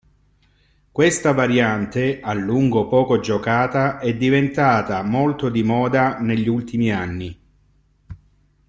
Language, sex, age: Italian, male, 50-59